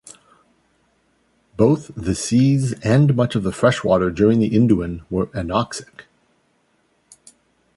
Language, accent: English, Canadian English